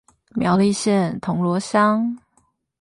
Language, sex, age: Chinese, female, 30-39